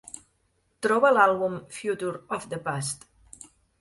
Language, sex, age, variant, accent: Catalan, female, 30-39, Central, nord-oriental; Empordanès